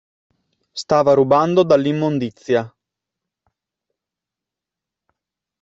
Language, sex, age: Italian, male, 30-39